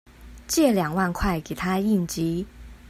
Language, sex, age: Chinese, female, 30-39